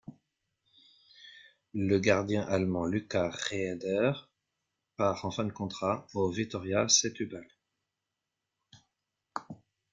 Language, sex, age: French, male, 50-59